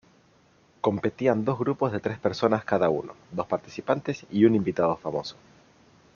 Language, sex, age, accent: Spanish, male, 30-39, Rioplatense: Argentina, Uruguay, este de Bolivia, Paraguay